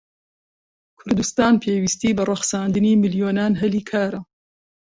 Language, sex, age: Central Kurdish, female, 50-59